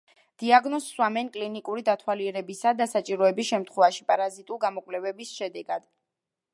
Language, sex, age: Georgian, female, under 19